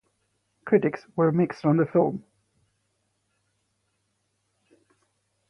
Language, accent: English, Canadian English